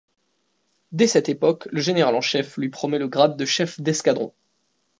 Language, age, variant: French, 19-29, Français de métropole